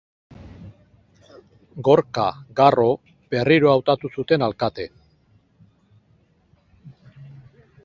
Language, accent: Basque, Erdialdekoa edo Nafarra (Gipuzkoa, Nafarroa)